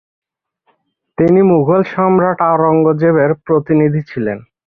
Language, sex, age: Bengali, male, 30-39